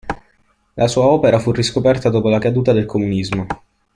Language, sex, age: Italian, male, under 19